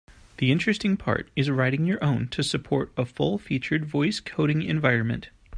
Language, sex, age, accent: English, male, 30-39, United States English